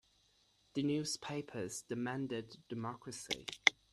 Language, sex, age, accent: English, male, 19-29, England English